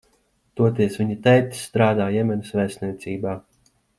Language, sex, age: Latvian, male, 19-29